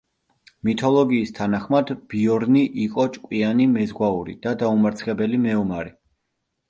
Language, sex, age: Georgian, male, 19-29